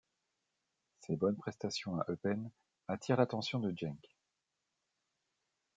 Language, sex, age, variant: French, male, 40-49, Français de métropole